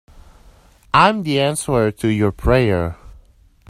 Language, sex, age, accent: English, male, 19-29, Canadian English